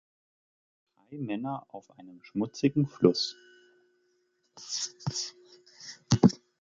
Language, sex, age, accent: German, male, 19-29, Deutschland Deutsch